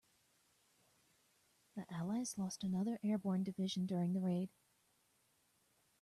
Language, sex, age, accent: English, female, 30-39, United States English